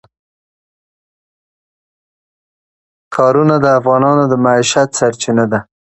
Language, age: Pashto, 30-39